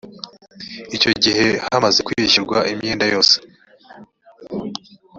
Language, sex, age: Kinyarwanda, male, 19-29